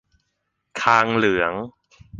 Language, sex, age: Thai, male, 19-29